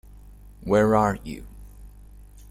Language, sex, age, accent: English, male, 19-29, United States English